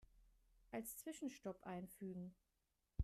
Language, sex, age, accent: German, male, 40-49, Deutschland Deutsch